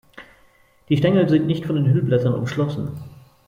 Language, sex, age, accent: German, male, 40-49, Deutschland Deutsch